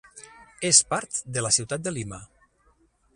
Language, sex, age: Catalan, male, 40-49